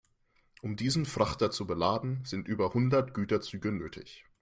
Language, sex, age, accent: German, male, 19-29, Deutschland Deutsch